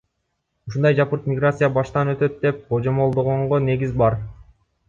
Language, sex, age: Kyrgyz, male, 19-29